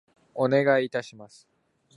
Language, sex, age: Japanese, male, under 19